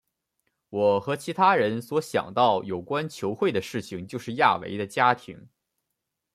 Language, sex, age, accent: Chinese, male, under 19, 出生地：黑龙江省